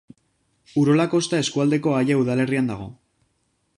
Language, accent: Basque, Erdialdekoa edo Nafarra (Gipuzkoa, Nafarroa)